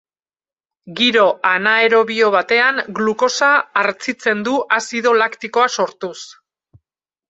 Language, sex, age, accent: Basque, female, 40-49, Mendebalekoa (Araba, Bizkaia, Gipuzkoako mendebaleko herri batzuk)